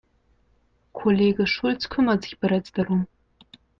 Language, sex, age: German, female, under 19